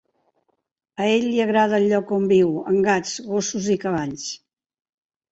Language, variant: Catalan, Central